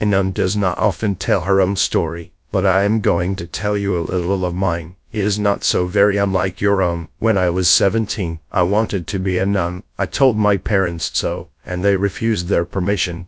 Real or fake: fake